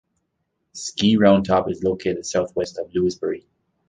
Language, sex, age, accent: English, male, 30-39, Irish English